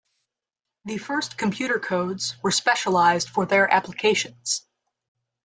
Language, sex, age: English, female, under 19